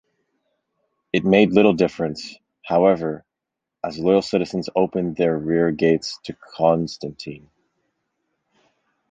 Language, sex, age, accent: English, male, 19-29, Canadian English